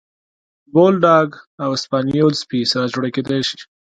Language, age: Pashto, 19-29